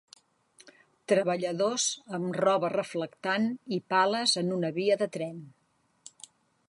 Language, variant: Catalan, Central